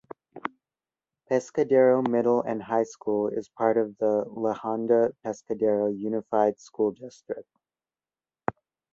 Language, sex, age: English, male, 19-29